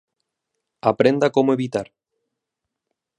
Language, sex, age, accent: Spanish, male, 19-29, España: Islas Canarias